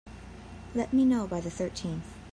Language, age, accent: English, 19-29, United States English